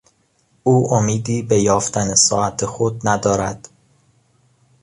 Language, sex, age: Persian, male, 19-29